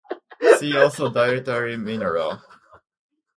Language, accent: English, United States English